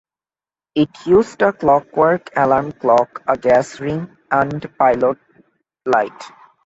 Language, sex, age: English, male, 19-29